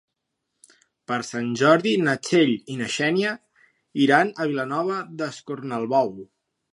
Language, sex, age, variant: Catalan, male, 30-39, Central